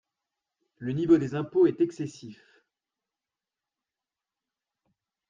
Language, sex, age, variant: French, male, 30-39, Français de métropole